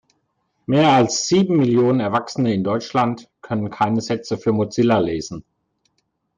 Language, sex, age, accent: German, male, 40-49, Deutschland Deutsch